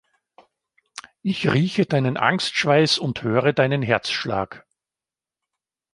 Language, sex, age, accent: German, male, 50-59, Österreichisches Deutsch